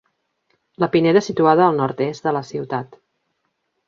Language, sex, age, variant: Catalan, female, 40-49, Central